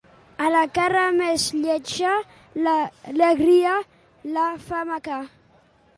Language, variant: Catalan, Septentrional